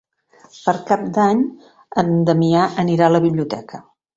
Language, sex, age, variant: Catalan, female, 50-59, Central